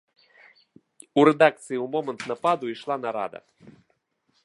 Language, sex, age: Belarusian, male, 30-39